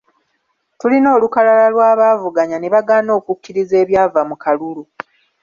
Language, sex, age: Ganda, female, 30-39